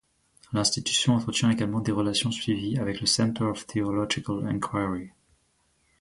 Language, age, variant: French, 19-29, Français de métropole